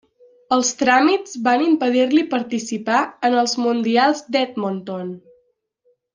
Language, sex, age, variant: Catalan, female, under 19, Central